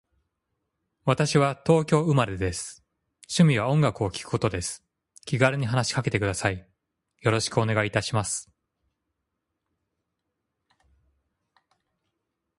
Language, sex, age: Japanese, male, 30-39